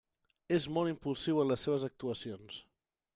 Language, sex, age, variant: Catalan, male, 30-39, Central